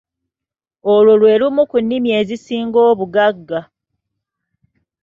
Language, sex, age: Ganda, female, 30-39